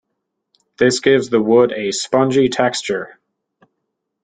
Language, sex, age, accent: English, male, 30-39, United States English